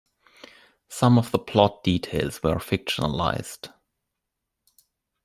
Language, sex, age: English, male, 19-29